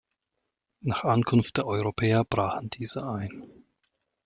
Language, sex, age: German, male, 30-39